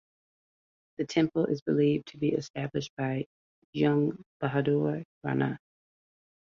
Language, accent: English, United States English